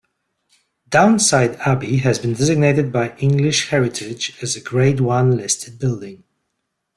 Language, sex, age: English, male, 40-49